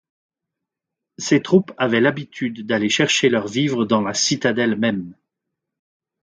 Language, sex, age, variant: French, male, 40-49, Français de métropole